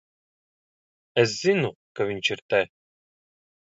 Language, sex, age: Latvian, male, 30-39